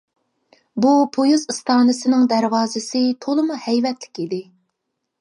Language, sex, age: Uyghur, female, 30-39